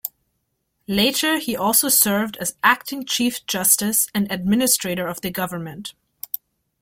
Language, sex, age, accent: English, female, 19-29, United States English